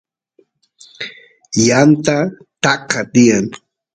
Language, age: Santiago del Estero Quichua, 30-39